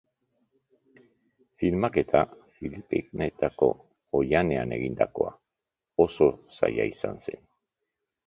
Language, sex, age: Basque, male, 60-69